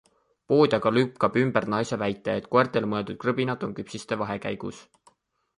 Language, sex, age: Estonian, male, 19-29